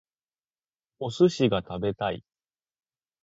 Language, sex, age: Japanese, male, under 19